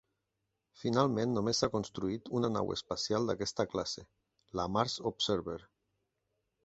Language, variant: Catalan, Nord-Occidental